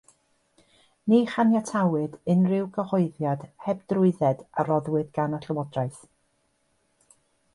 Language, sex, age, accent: Welsh, female, 60-69, Y Deyrnas Unedig Cymraeg